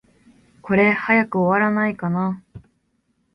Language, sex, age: Japanese, female, 19-29